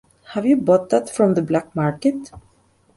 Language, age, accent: English, 30-39, United States English